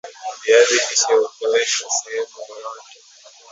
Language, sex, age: Swahili, male, 19-29